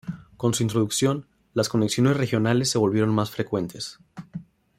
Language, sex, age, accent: Spanish, male, 19-29, México